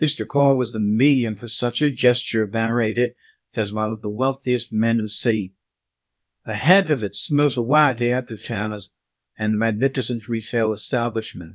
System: TTS, VITS